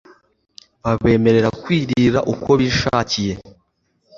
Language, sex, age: Kinyarwanda, male, under 19